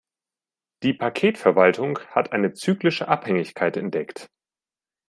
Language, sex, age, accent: German, male, 19-29, Deutschland Deutsch